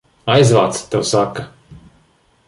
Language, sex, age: Latvian, male, 30-39